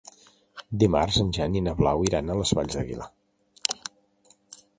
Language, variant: Catalan, Central